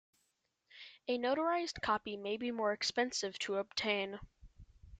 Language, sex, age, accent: English, male, under 19, United States English